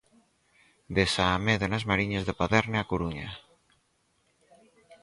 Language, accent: Galician, Normativo (estándar)